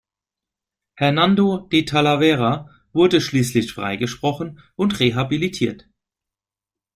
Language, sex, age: German, male, 40-49